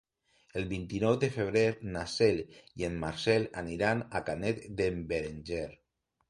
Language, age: Catalan, 40-49